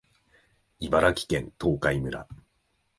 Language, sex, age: Japanese, male, 19-29